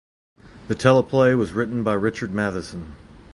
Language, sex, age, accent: English, male, 30-39, United States English